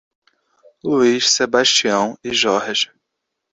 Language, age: Portuguese, 19-29